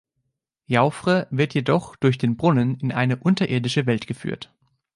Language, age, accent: German, 19-29, Deutschland Deutsch